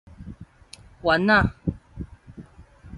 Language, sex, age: Min Nan Chinese, female, 40-49